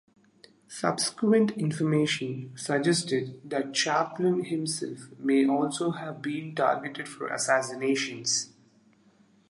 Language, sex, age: English, male, 30-39